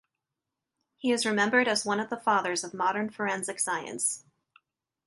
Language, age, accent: English, 19-29, United States English